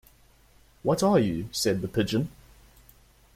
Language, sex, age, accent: English, male, under 19, Southern African (South Africa, Zimbabwe, Namibia)